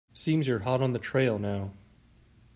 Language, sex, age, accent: English, male, 30-39, United States English